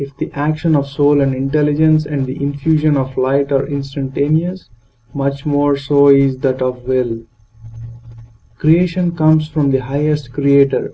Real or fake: real